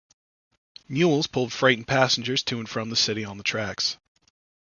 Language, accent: English, United States English